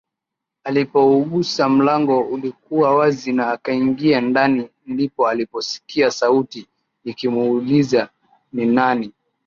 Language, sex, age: Swahili, male, 19-29